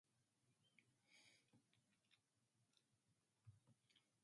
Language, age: English, 19-29